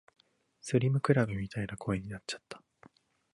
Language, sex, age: Japanese, male, 19-29